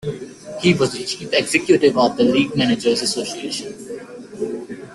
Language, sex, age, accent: English, male, 19-29, United States English